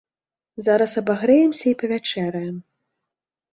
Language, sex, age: Belarusian, female, 30-39